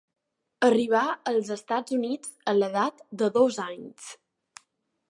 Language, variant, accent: Catalan, Balear, balear